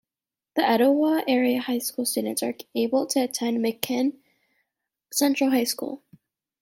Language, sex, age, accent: English, female, under 19, United States English